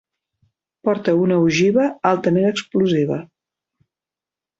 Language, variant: Catalan, Central